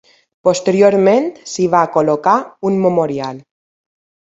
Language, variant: Catalan, Balear